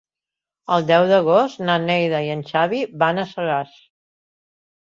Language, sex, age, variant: Catalan, female, 70-79, Central